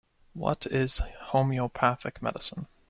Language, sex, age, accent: English, male, 19-29, Canadian English